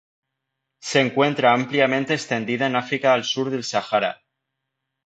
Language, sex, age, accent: Spanish, male, 19-29, España: Centro-Sur peninsular (Madrid, Toledo, Castilla-La Mancha)